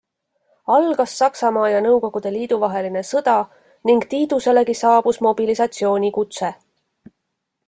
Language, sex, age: Estonian, female, 40-49